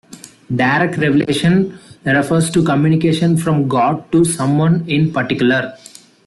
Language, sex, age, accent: English, male, 19-29, India and South Asia (India, Pakistan, Sri Lanka)